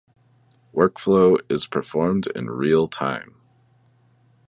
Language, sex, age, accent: English, male, 30-39, United States English